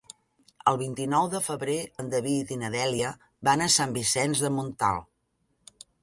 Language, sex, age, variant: Catalan, female, 50-59, Central